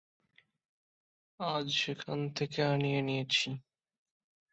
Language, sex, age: Bengali, male, 19-29